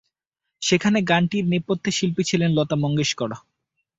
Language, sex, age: Bengali, male, 19-29